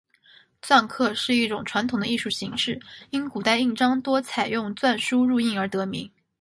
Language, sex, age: Chinese, female, 19-29